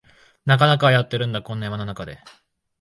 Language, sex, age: Japanese, male, 19-29